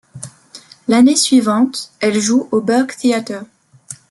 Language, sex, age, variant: French, female, 19-29, Français de métropole